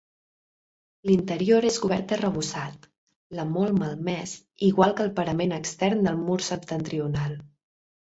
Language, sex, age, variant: Catalan, female, 19-29, Central